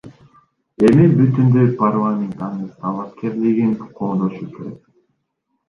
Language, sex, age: Kyrgyz, male, 19-29